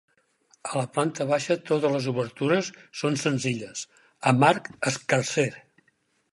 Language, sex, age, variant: Catalan, male, 60-69, Central